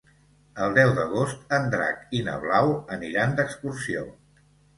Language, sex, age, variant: Catalan, male, 60-69, Central